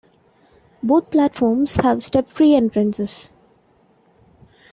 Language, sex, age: English, female, 19-29